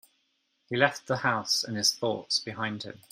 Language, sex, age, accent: English, male, 30-39, England English